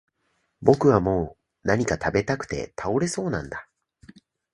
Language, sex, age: Japanese, male, 19-29